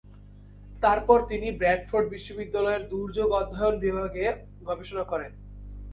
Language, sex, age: Bengali, male, 19-29